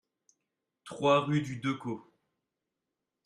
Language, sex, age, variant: French, male, 30-39, Français de métropole